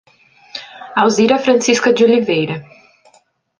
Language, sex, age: Portuguese, female, 19-29